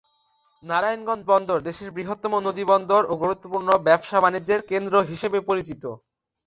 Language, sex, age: Bengali, male, 19-29